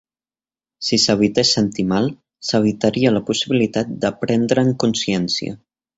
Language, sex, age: Catalan, male, 19-29